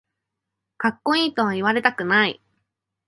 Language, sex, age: Japanese, female, 19-29